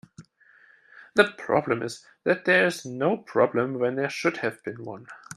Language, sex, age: English, male, 19-29